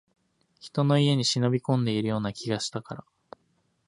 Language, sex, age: Japanese, male, 19-29